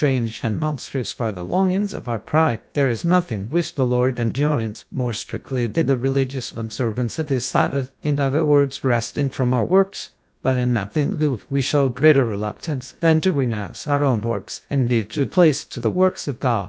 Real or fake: fake